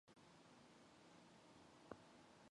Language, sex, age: Mongolian, female, 19-29